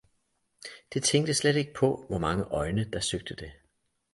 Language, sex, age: Danish, male, 40-49